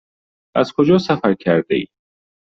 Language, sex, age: Persian, male, 19-29